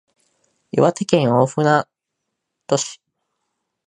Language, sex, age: Japanese, male, 19-29